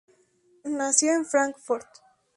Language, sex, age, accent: Spanish, female, 19-29, México